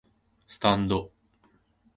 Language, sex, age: Japanese, male, 19-29